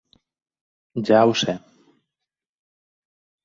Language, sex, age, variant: Catalan, male, 40-49, Balear